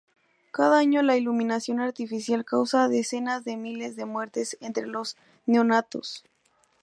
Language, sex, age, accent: Spanish, female, 19-29, México